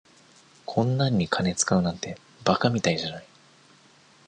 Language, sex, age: Japanese, male, under 19